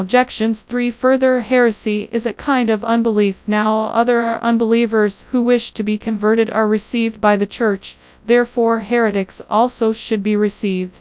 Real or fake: fake